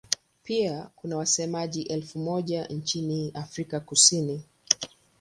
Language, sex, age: Swahili, female, 60-69